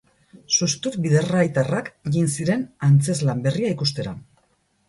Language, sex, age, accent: Basque, female, 40-49, Erdialdekoa edo Nafarra (Gipuzkoa, Nafarroa)